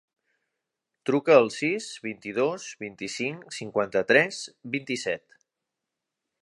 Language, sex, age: Catalan, male, 30-39